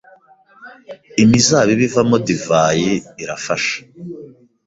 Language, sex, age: Kinyarwanda, male, 19-29